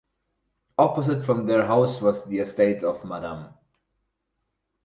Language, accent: English, German